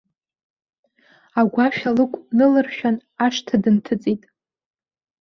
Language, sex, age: Abkhazian, female, 19-29